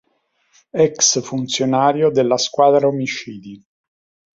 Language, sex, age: Italian, male, 60-69